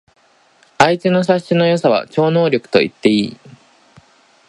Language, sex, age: Japanese, male, under 19